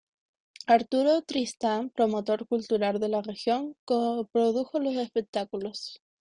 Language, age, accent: Spanish, 19-29, Chileno: Chile, Cuyo